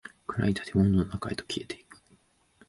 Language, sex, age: Japanese, male, 19-29